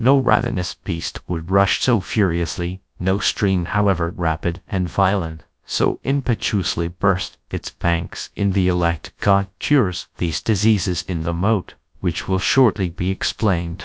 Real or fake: fake